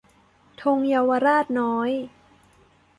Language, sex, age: Thai, female, 19-29